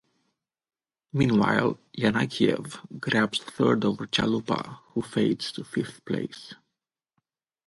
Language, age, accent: English, 30-39, Eastern European